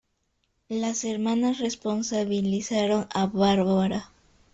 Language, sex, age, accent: Spanish, female, under 19, Andino-Pacífico: Colombia, Perú, Ecuador, oeste de Bolivia y Venezuela andina